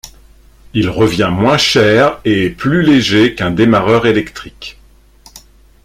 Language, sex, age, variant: French, male, 50-59, Français de métropole